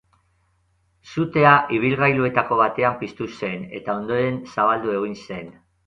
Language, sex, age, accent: Basque, male, 50-59, Mendebalekoa (Araba, Bizkaia, Gipuzkoako mendebaleko herri batzuk)